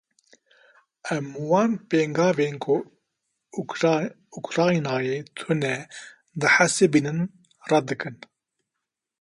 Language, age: Kurdish, 50-59